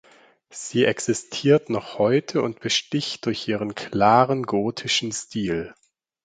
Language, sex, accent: German, male, Deutschland Deutsch